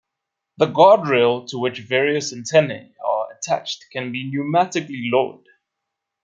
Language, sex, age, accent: English, male, 30-39, Southern African (South Africa, Zimbabwe, Namibia)